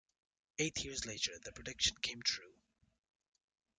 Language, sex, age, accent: English, male, 19-29, United States English